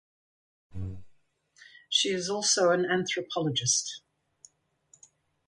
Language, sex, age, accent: English, female, 70-79, England English